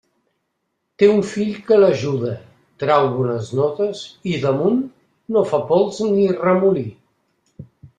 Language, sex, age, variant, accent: Catalan, male, 60-69, Central, central